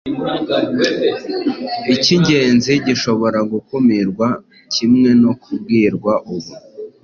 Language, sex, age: Kinyarwanda, male, 19-29